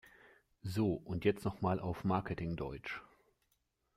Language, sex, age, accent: German, male, 30-39, Deutschland Deutsch